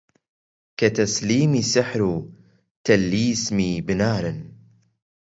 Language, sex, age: Central Kurdish, male, under 19